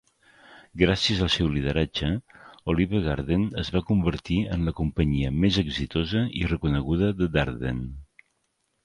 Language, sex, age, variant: Catalan, male, 50-59, Central